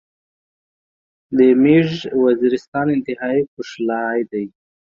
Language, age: Pashto, 30-39